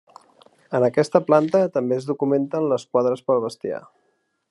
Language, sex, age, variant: Catalan, male, 30-39, Central